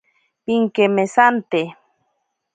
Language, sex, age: Ashéninka Perené, female, 19-29